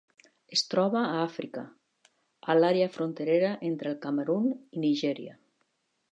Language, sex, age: Catalan, female, 60-69